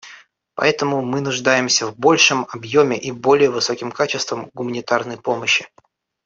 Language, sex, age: Russian, male, under 19